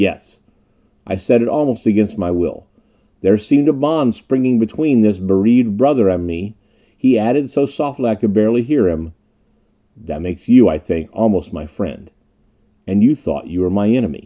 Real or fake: real